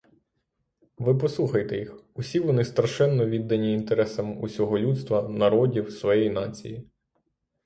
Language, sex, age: Ukrainian, male, 30-39